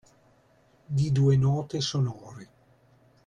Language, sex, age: Italian, male, 30-39